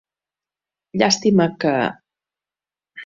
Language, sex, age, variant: Catalan, female, 50-59, Central